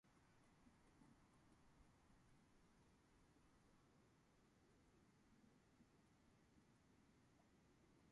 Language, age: English, 19-29